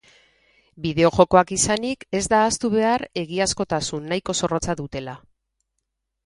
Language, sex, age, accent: Basque, female, 40-49, Mendebalekoa (Araba, Bizkaia, Gipuzkoako mendebaleko herri batzuk)